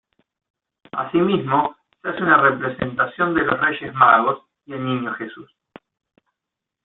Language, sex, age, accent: Spanish, male, 30-39, Rioplatense: Argentina, Uruguay, este de Bolivia, Paraguay